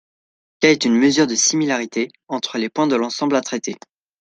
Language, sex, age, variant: French, male, under 19, Français de métropole